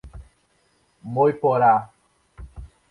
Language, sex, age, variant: Portuguese, male, 30-39, Portuguese (Brasil)